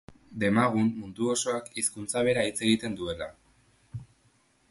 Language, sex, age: Basque, male, 19-29